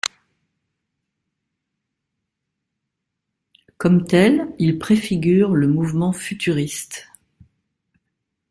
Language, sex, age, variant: French, female, 50-59, Français de métropole